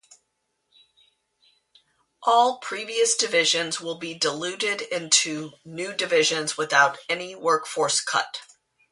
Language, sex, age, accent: English, female, 50-59, United States English